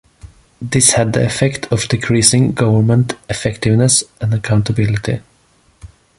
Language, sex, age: English, male, 30-39